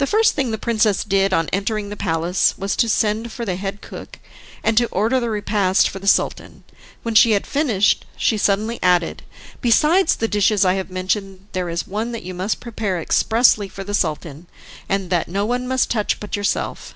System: none